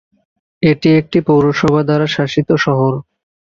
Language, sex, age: Bengali, male, 19-29